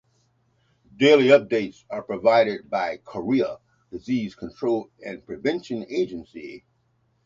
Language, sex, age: English, male, 60-69